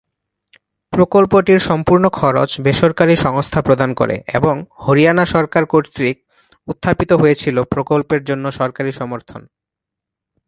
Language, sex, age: Bengali, male, 19-29